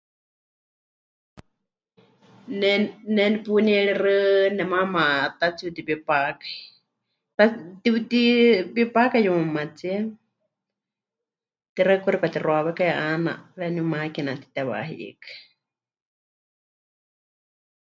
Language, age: Huichol, 30-39